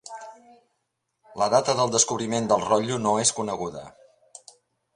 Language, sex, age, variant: Catalan, male, 60-69, Central